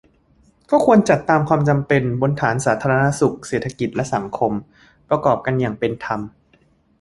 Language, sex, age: Thai, male, 30-39